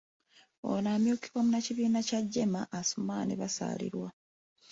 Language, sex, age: Ganda, female, 30-39